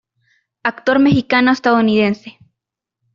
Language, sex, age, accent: Spanish, female, under 19, América central